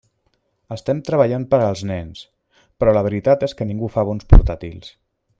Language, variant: Catalan, Central